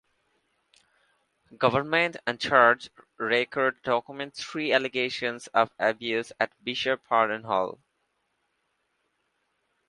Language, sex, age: English, male, 19-29